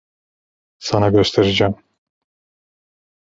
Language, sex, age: Turkish, male, 30-39